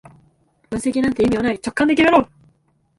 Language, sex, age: Japanese, female, 19-29